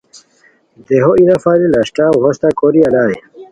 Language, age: Khowar, 30-39